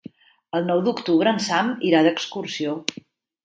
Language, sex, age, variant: Catalan, female, 40-49, Central